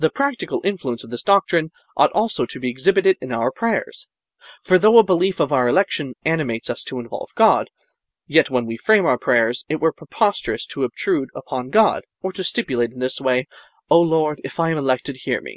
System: none